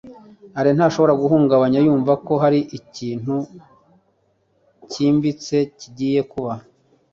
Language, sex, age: Kinyarwanda, male, 40-49